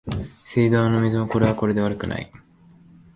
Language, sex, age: Japanese, male, 19-29